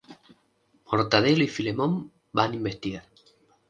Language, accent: Spanish, Rioplatense: Argentina, Uruguay, este de Bolivia, Paraguay